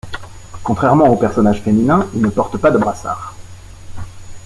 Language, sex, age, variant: French, male, 40-49, Français de métropole